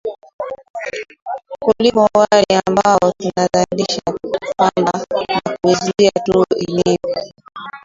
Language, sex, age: Swahili, female, 19-29